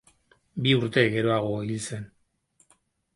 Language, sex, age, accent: Basque, male, 60-69, Mendebalekoa (Araba, Bizkaia, Gipuzkoako mendebaleko herri batzuk)